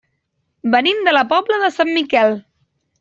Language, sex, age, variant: Catalan, female, 19-29, Central